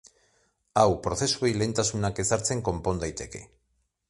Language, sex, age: Basque, male, 50-59